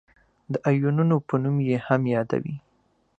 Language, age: Pashto, 30-39